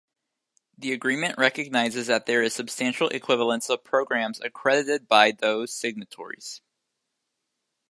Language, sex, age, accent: English, male, 19-29, United States English